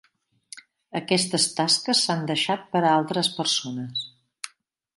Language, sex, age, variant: Catalan, female, 60-69, Central